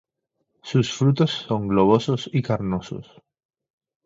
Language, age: Spanish, 19-29